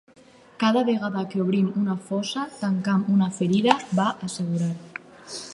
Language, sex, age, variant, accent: Catalan, female, under 19, Alacantí, valencià